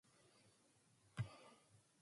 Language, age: English, 19-29